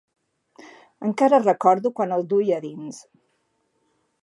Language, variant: Catalan, Central